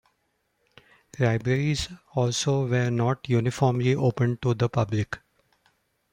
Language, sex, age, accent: English, male, 40-49, India and South Asia (India, Pakistan, Sri Lanka)